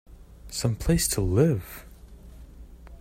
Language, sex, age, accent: English, male, 19-29, Canadian English